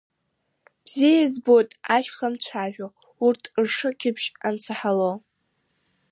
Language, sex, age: Abkhazian, female, under 19